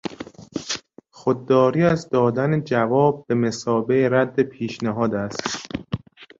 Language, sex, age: Persian, male, 19-29